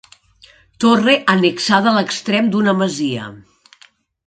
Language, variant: Catalan, Nord-Occidental